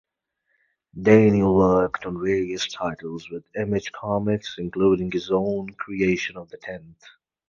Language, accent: English, England English